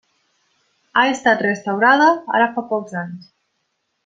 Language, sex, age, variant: Catalan, female, 19-29, Nord-Occidental